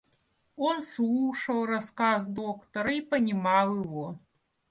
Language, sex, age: Russian, female, 40-49